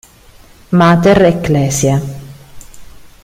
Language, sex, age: Italian, female, 30-39